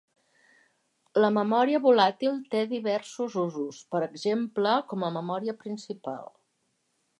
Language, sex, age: Catalan, female, 60-69